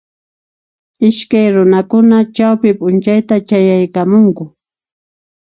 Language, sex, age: Puno Quechua, female, 60-69